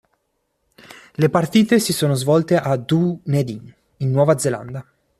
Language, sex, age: Italian, male, 19-29